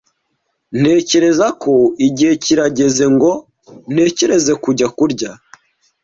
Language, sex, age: Kinyarwanda, male, 19-29